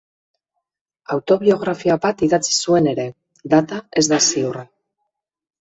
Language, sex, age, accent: Basque, female, 50-59, Mendebalekoa (Araba, Bizkaia, Gipuzkoako mendebaleko herri batzuk)